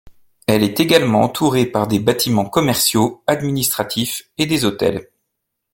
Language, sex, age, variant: French, male, 30-39, Français de métropole